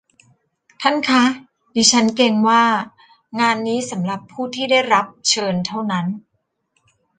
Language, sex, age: Thai, female, 40-49